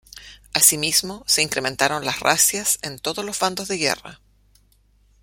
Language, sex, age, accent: Spanish, female, 50-59, Chileno: Chile, Cuyo